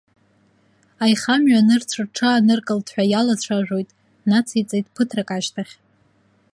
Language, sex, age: Abkhazian, female, 19-29